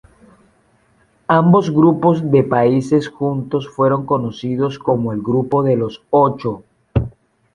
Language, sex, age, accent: Spanish, male, 30-39, Caribe: Cuba, Venezuela, Puerto Rico, República Dominicana, Panamá, Colombia caribeña, México caribeño, Costa del golfo de México